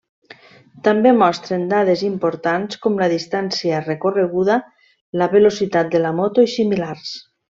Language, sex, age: Catalan, female, 50-59